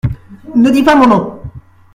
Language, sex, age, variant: French, male, 19-29, Français de métropole